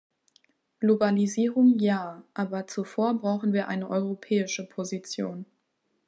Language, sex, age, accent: German, female, 19-29, Deutschland Deutsch